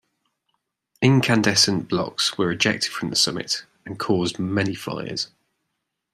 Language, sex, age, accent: English, male, 30-39, England English